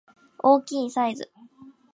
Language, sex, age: Japanese, female, 19-29